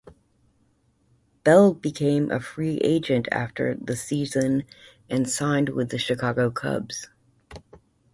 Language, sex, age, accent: English, female, 50-59, United States English